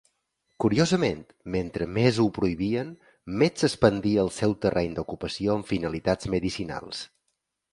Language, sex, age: Catalan, male, 40-49